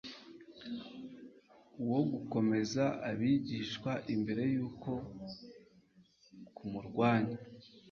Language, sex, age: Kinyarwanda, male, 30-39